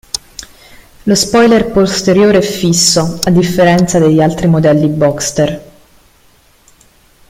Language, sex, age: Italian, female, 30-39